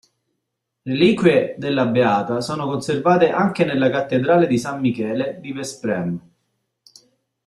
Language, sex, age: Italian, male, 30-39